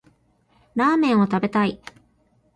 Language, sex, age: Japanese, female, 19-29